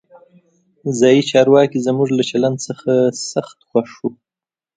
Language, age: Pashto, 19-29